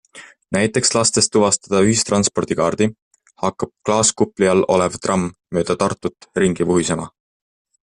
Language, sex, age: Estonian, male, 19-29